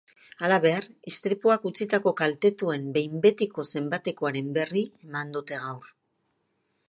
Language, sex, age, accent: Basque, female, 60-69, Erdialdekoa edo Nafarra (Gipuzkoa, Nafarroa)